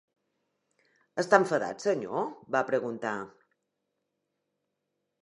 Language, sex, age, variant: Catalan, female, 40-49, Central